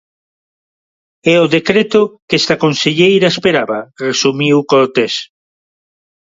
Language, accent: Galician, Neofalante